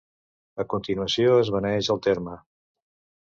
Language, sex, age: Catalan, male, 60-69